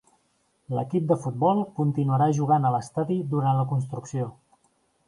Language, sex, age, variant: Catalan, male, 40-49, Central